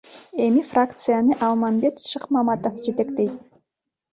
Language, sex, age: Kyrgyz, female, 30-39